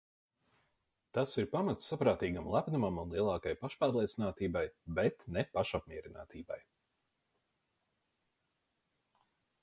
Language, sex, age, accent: Latvian, male, 30-39, bez akcenta